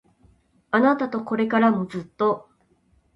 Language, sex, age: Japanese, female, 30-39